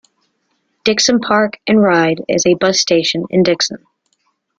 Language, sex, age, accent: English, female, 30-39, United States English